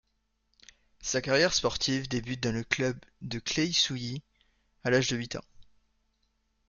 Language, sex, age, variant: French, male, 19-29, Français de métropole